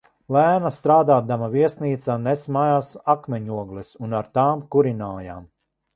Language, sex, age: Latvian, male, 50-59